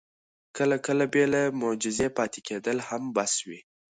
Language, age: Pashto, under 19